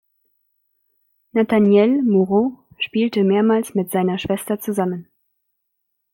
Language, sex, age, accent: German, female, 19-29, Deutschland Deutsch